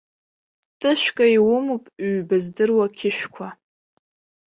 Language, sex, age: Abkhazian, male, under 19